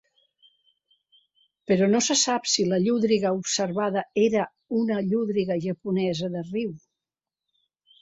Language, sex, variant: Catalan, female, Central